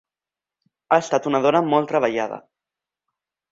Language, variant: Catalan, Central